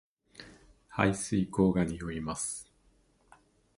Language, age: Japanese, 40-49